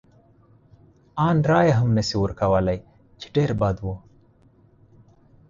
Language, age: Pashto, 30-39